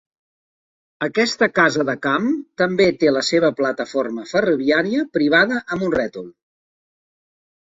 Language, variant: Catalan, Central